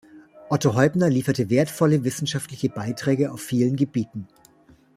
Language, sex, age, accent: German, male, 40-49, Deutschland Deutsch